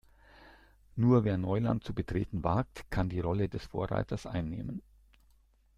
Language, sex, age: German, male, 60-69